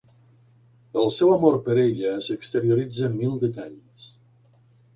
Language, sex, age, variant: Catalan, male, 50-59, Nord-Occidental